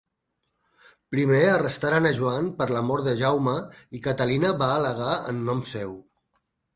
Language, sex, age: Catalan, male, 50-59